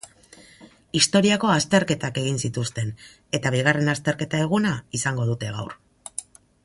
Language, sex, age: Basque, female, 50-59